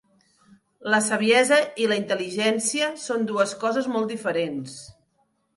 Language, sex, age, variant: Catalan, female, 40-49, Central